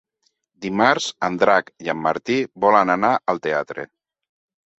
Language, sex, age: Catalan, male, 50-59